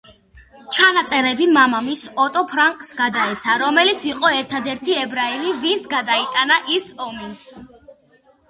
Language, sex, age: Georgian, female, under 19